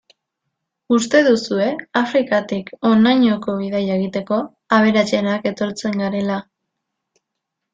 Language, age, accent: Basque, 19-29, Erdialdekoa edo Nafarra (Gipuzkoa, Nafarroa)